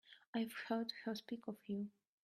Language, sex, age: English, female, 19-29